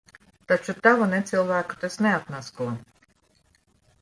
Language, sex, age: Latvian, female, 50-59